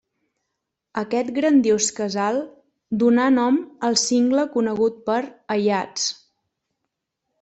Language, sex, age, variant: Catalan, female, 19-29, Central